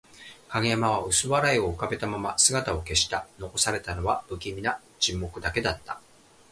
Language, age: Japanese, 40-49